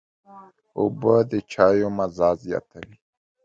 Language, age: Pashto, 19-29